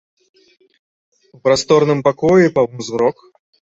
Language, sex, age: Belarusian, male, 30-39